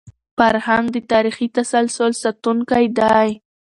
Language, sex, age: Pashto, female, under 19